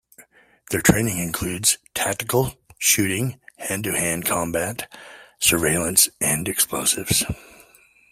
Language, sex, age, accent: English, male, 40-49, United States English